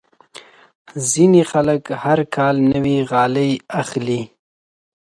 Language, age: Pashto, 19-29